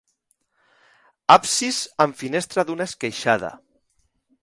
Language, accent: Catalan, valencià